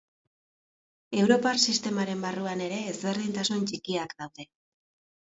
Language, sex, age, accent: Basque, female, 40-49, Erdialdekoa edo Nafarra (Gipuzkoa, Nafarroa)